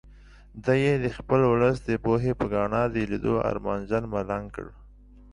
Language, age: Pashto, 40-49